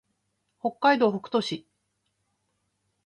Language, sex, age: Japanese, female, 50-59